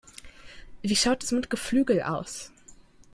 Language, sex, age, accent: German, female, 19-29, Deutschland Deutsch